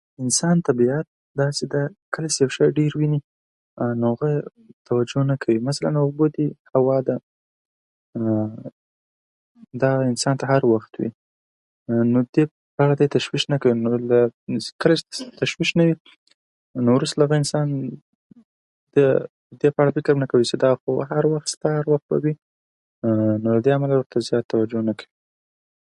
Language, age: Pashto, 19-29